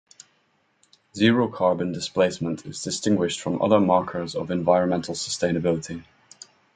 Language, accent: English, England English